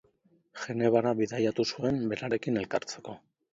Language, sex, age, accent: Basque, male, 40-49, Mendebalekoa (Araba, Bizkaia, Gipuzkoako mendebaleko herri batzuk)